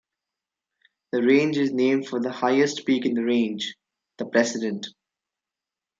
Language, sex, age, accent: English, male, 19-29, India and South Asia (India, Pakistan, Sri Lanka)